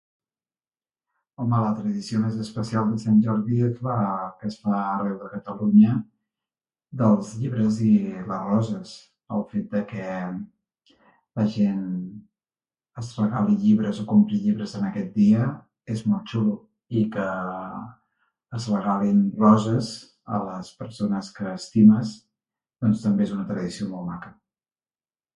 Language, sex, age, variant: Catalan, male, 50-59, Central